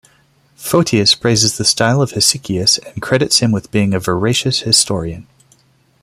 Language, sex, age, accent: English, male, 30-39, United States English